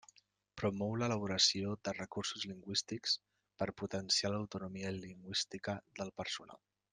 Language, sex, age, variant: Catalan, male, 30-39, Central